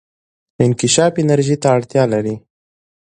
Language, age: Pashto, 19-29